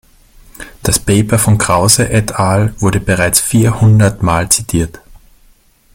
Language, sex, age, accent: German, male, 19-29, Österreichisches Deutsch